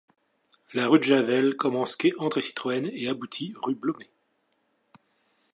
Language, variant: French, Français de métropole